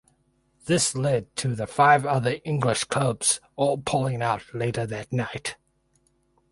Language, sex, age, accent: English, male, 30-39, New Zealand English